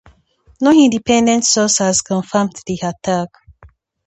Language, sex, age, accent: English, female, 19-29, England English